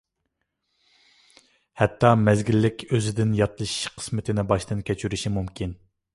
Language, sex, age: Uyghur, male, 19-29